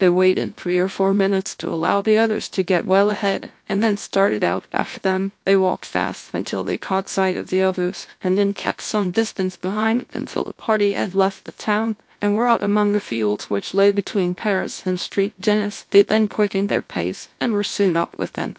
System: TTS, GlowTTS